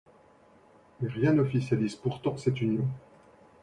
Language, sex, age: French, male, 50-59